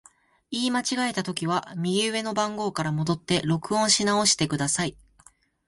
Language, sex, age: Japanese, male, 19-29